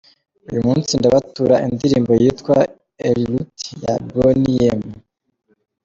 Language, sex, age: Kinyarwanda, male, 30-39